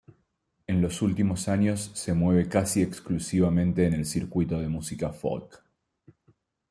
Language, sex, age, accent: Spanish, male, 30-39, Rioplatense: Argentina, Uruguay, este de Bolivia, Paraguay